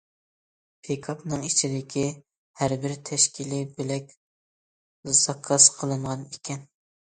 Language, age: Uyghur, 19-29